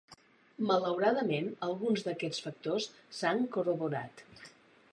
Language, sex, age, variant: Catalan, female, 50-59, Central